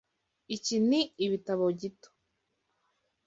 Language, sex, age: Kinyarwanda, female, 19-29